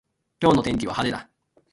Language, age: Japanese, 19-29